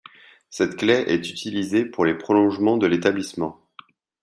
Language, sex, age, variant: French, male, 30-39, Français de métropole